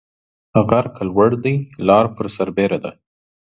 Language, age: Pashto, 30-39